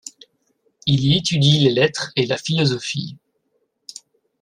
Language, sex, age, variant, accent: French, male, 30-39, Français d'Europe, Français de Belgique